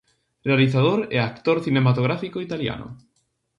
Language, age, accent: Galician, 19-29, Atlántico (seseo e gheada)